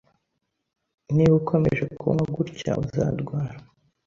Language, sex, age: Kinyarwanda, male, under 19